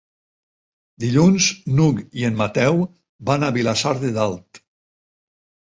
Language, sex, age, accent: Catalan, male, 60-69, valencià